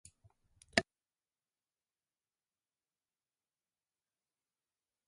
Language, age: Japanese, 50-59